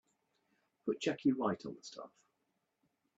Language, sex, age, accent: English, male, 50-59, England English